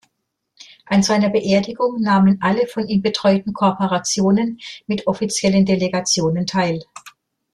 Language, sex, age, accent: German, female, 60-69, Deutschland Deutsch